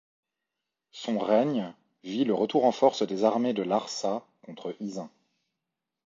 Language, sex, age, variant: French, male, 30-39, Français de métropole